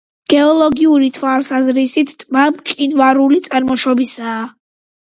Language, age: Georgian, 19-29